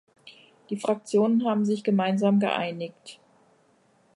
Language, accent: German, Deutschland Deutsch